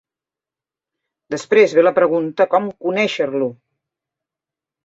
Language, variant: Catalan, Central